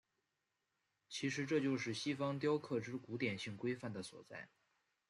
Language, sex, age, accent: Chinese, male, 19-29, 出生地：河南省